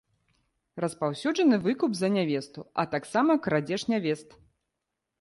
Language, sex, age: Belarusian, female, 30-39